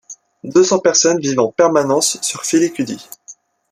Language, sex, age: French, male, under 19